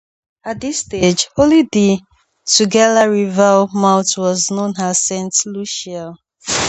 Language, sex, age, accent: English, female, 19-29, England English